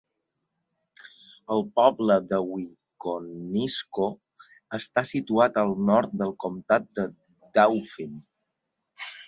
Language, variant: Catalan, Balear